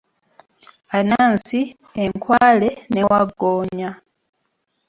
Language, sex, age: Ganda, female, 19-29